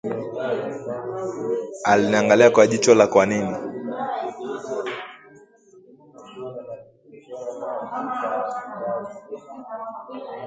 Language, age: Swahili, 19-29